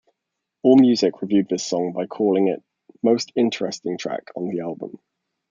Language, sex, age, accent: English, male, 19-29, England English